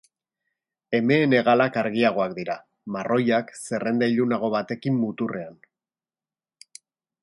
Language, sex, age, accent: Basque, male, 50-59, Erdialdekoa edo Nafarra (Gipuzkoa, Nafarroa)